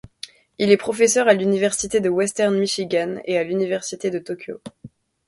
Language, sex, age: French, female, under 19